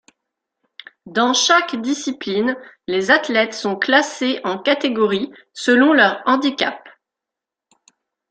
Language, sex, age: French, female, 30-39